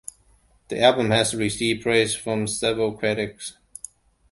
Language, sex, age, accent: English, male, 19-29, Hong Kong English